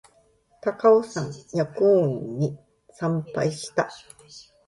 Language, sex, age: Japanese, female, 50-59